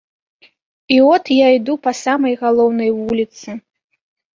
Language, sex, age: Belarusian, female, 19-29